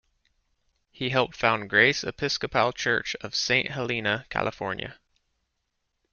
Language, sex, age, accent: English, male, 40-49, United States English